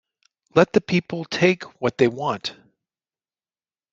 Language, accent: English, Canadian English